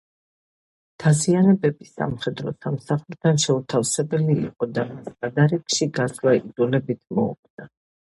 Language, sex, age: Georgian, female, 50-59